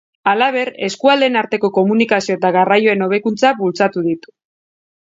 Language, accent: Basque, Mendebalekoa (Araba, Bizkaia, Gipuzkoako mendebaleko herri batzuk)